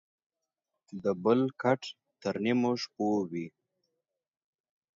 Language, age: Pashto, 30-39